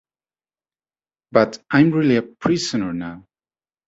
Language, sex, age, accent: English, male, 40-49, United States English